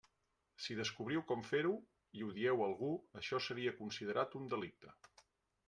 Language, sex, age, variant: Catalan, male, 40-49, Central